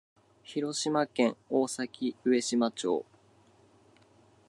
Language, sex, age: Japanese, male, 19-29